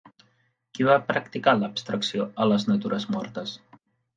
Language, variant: Catalan, Central